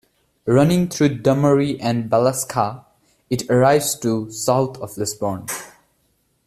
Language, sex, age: English, male, 19-29